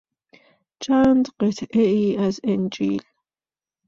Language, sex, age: Persian, female, 30-39